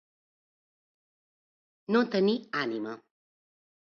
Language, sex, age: Catalan, female, 40-49